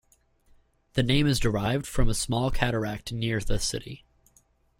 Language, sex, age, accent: English, male, 19-29, United States English